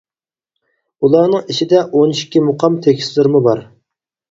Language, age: Uyghur, 30-39